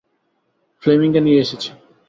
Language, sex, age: Bengali, male, 19-29